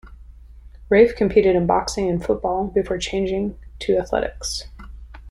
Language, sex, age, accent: English, female, 30-39, United States English